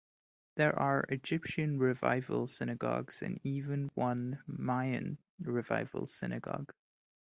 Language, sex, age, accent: English, male, 30-39, India and South Asia (India, Pakistan, Sri Lanka)